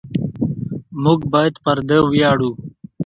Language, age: Pashto, 19-29